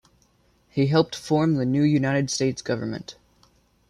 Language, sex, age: English, male, under 19